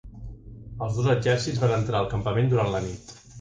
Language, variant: Catalan, Central